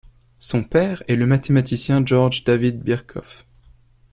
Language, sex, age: French, male, 19-29